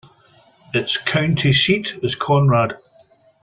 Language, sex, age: English, male, 50-59